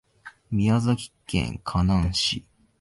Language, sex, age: Japanese, male, 19-29